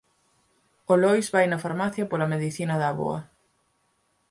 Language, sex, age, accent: Galician, female, 19-29, Normativo (estándar)